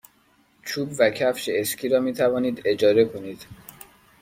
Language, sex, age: Persian, male, 19-29